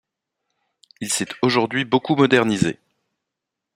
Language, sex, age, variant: French, male, 40-49, Français de métropole